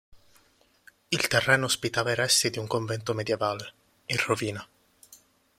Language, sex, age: Italian, male, under 19